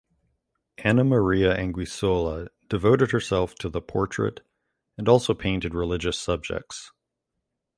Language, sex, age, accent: English, male, 40-49, United States English